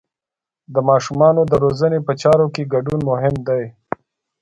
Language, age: Pashto, 40-49